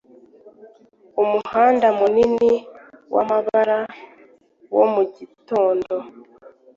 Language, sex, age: Kinyarwanda, female, 19-29